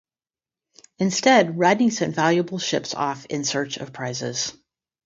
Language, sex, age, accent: English, female, 50-59, United States English; Midwestern